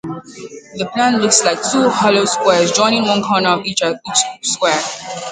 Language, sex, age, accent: English, female, 19-29, United States English